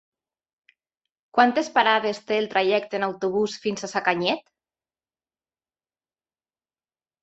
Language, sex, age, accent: Catalan, female, 40-49, valencià